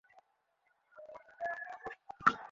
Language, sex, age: Bengali, male, 19-29